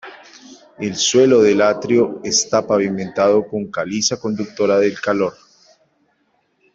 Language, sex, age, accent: Spanish, male, 30-39, Andino-Pacífico: Colombia, Perú, Ecuador, oeste de Bolivia y Venezuela andina